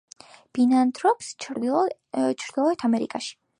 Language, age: Georgian, under 19